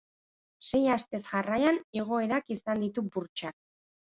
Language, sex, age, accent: Basque, female, 30-39, Batua